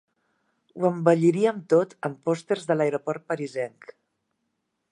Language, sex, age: Catalan, female, 60-69